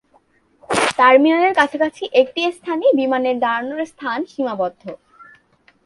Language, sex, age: Bengali, female, 19-29